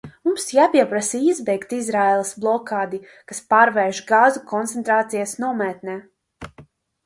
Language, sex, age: Latvian, female, 19-29